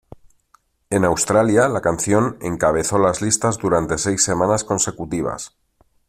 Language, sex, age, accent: Spanish, male, 40-49, España: Centro-Sur peninsular (Madrid, Toledo, Castilla-La Mancha)